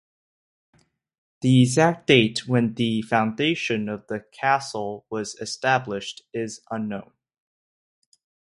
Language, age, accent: English, under 19, Canadian English